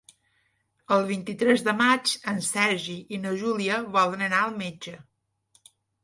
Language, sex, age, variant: Catalan, female, 40-49, Balear